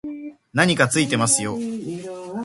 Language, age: Japanese, 19-29